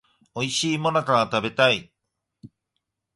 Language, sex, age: Japanese, male, 40-49